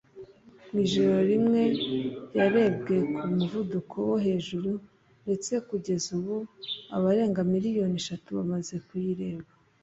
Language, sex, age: Kinyarwanda, female, 19-29